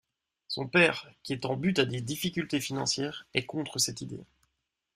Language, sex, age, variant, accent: French, male, 19-29, Français d'Europe, Français de Belgique